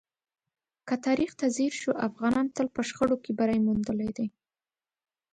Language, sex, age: Pashto, female, 19-29